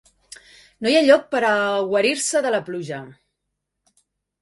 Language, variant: Catalan, Central